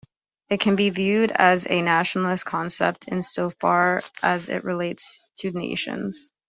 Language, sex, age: English, female, 19-29